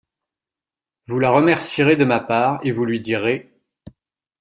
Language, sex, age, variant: French, male, 40-49, Français de métropole